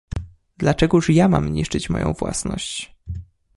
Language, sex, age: Polish, male, 19-29